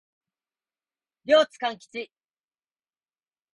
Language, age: Japanese, 19-29